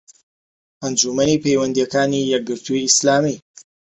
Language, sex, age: Central Kurdish, male, 19-29